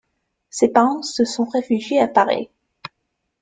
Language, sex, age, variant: French, female, 19-29, Français de métropole